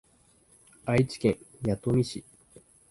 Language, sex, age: Japanese, male, 19-29